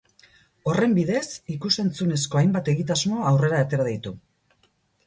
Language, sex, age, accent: Basque, female, 40-49, Erdialdekoa edo Nafarra (Gipuzkoa, Nafarroa)